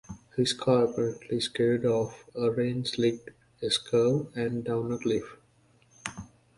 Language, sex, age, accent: English, male, 19-29, United States English